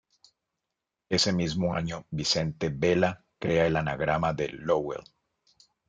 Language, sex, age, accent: Spanish, male, 40-49, Andino-Pacífico: Colombia, Perú, Ecuador, oeste de Bolivia y Venezuela andina